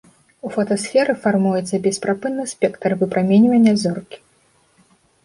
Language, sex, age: Belarusian, female, 19-29